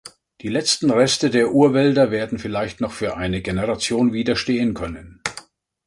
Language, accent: German, Deutschland Deutsch